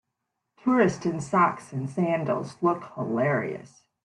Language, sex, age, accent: English, female, 50-59, United States English